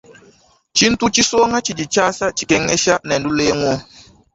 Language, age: Luba-Lulua, 19-29